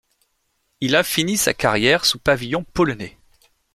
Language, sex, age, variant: French, male, 30-39, Français de métropole